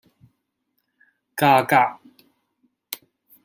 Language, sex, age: Cantonese, male, 30-39